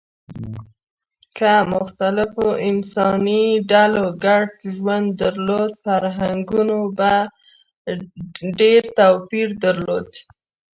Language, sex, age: Pashto, female, under 19